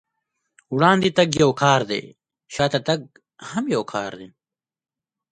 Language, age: Pashto, 19-29